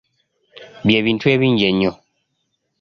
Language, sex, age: Ganda, male, 19-29